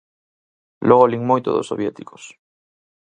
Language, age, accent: Galician, 19-29, Normativo (estándar)